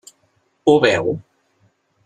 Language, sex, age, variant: Catalan, male, 60-69, Central